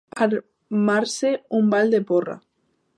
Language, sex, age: Catalan, female, under 19